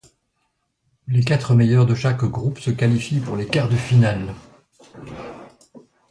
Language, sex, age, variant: French, male, 60-69, Français de métropole